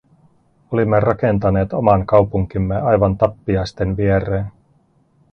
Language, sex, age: Finnish, male, 40-49